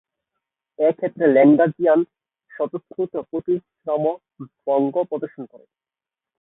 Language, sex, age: Bengali, male, 19-29